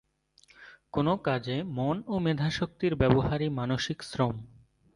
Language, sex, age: Bengali, male, 19-29